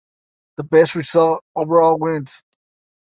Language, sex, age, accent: English, male, 40-49, United States English